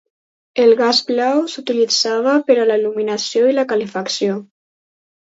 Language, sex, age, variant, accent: Catalan, female, under 19, Alacantí, valencià